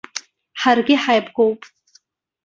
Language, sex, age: Abkhazian, female, under 19